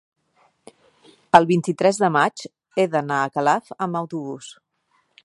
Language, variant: Catalan, Central